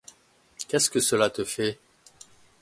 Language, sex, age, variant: French, male, 60-69, Français de métropole